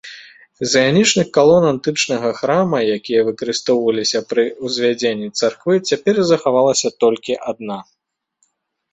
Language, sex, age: Belarusian, male, 30-39